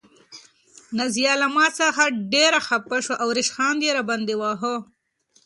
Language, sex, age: Pashto, female, 19-29